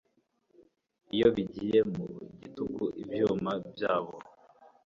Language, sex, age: Kinyarwanda, male, 19-29